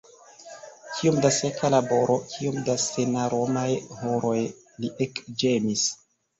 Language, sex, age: Esperanto, male, 19-29